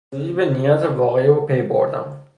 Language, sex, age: Persian, male, 19-29